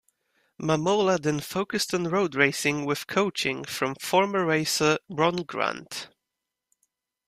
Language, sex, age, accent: English, male, 19-29, England English